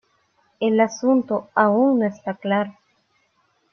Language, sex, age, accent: Spanish, female, 30-39, América central